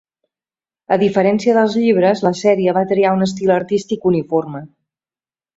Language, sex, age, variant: Catalan, female, 40-49, Central